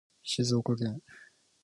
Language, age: Japanese, 19-29